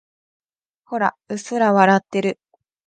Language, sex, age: Japanese, female, 19-29